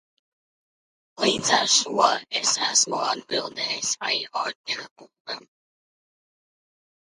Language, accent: Latvian, bez akcenta